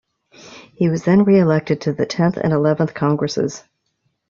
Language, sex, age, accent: English, female, 50-59, United States English